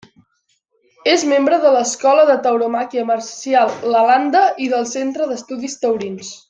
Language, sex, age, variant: Catalan, male, under 19, Central